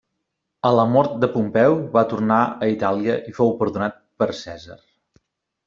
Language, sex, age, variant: Catalan, male, 30-39, Nord-Occidental